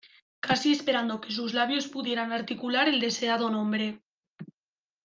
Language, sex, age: Spanish, female, 19-29